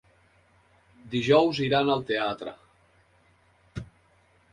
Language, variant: Catalan, Central